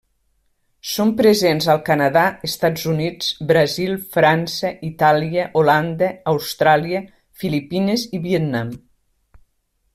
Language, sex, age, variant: Catalan, female, 50-59, Nord-Occidental